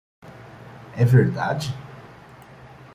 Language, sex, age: Portuguese, male, 19-29